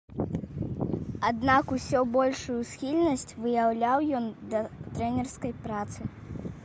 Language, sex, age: Belarusian, female, 30-39